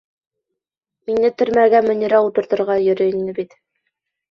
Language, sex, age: Bashkir, female, 19-29